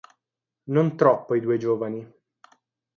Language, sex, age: Italian, male, 19-29